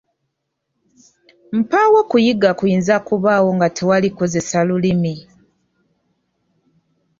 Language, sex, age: Ganda, female, 30-39